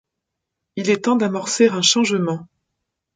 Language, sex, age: French, female, 50-59